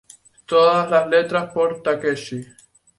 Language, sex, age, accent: Spanish, male, 19-29, España: Islas Canarias